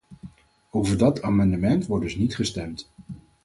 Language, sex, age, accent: Dutch, male, 40-49, Nederlands Nederlands